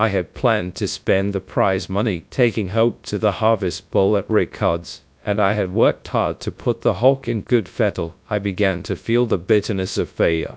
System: TTS, GradTTS